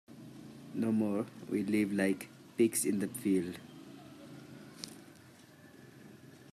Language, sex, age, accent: English, male, 19-29, India and South Asia (India, Pakistan, Sri Lanka)